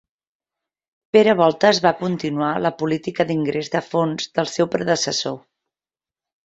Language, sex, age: Catalan, female, 40-49